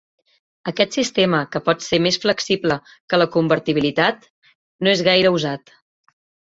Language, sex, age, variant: Catalan, female, 40-49, Central